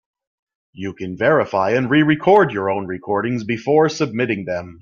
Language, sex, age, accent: English, male, 40-49, Canadian English